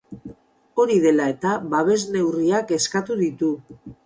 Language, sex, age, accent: Basque, female, 40-49, Mendebalekoa (Araba, Bizkaia, Gipuzkoako mendebaleko herri batzuk)